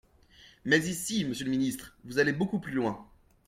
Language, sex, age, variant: French, male, 19-29, Français de métropole